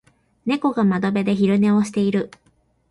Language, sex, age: Japanese, female, 19-29